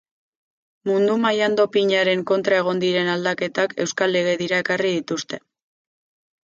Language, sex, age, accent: Basque, female, 19-29, Mendebalekoa (Araba, Bizkaia, Gipuzkoako mendebaleko herri batzuk)